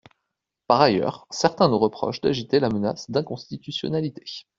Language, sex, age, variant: French, male, 30-39, Français de métropole